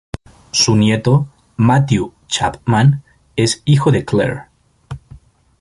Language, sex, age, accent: Spanish, male, 19-29, México